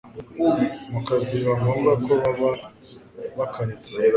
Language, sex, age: Kinyarwanda, male, 19-29